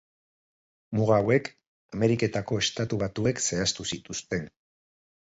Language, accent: Basque, Mendebalekoa (Araba, Bizkaia, Gipuzkoako mendebaleko herri batzuk)